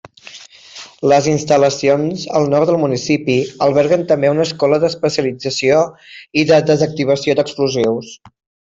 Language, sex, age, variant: Catalan, male, 30-39, Septentrional